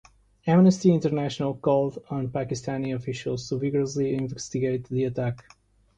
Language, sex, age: English, male, 30-39